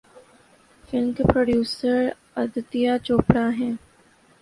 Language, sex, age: Urdu, female, 19-29